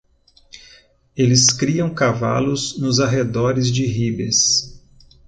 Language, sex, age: Portuguese, male, 50-59